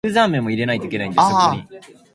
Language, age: English, under 19